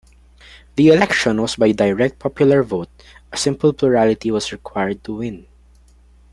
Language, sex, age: English, male, 19-29